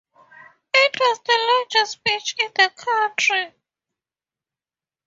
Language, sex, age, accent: English, female, 19-29, Southern African (South Africa, Zimbabwe, Namibia)